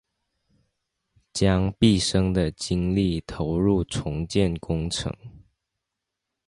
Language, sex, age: Chinese, male, under 19